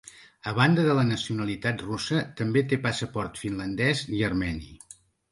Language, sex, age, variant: Catalan, male, 50-59, Central